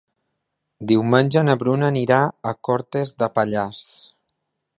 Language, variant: Catalan, Balear